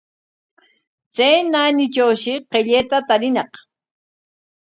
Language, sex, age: Corongo Ancash Quechua, female, 50-59